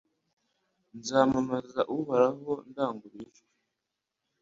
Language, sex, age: Kinyarwanda, male, under 19